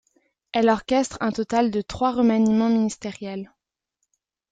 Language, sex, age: French, female, 19-29